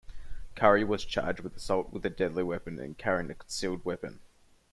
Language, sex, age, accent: English, male, 19-29, Australian English